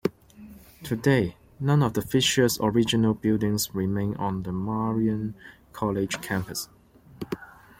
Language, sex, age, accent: English, male, 30-39, Hong Kong English